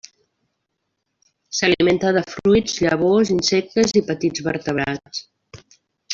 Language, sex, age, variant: Catalan, female, 50-59, Central